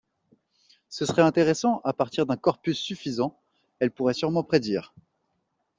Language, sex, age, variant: French, male, 30-39, Français de métropole